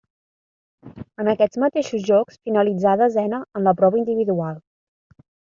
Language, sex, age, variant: Catalan, female, 30-39, Central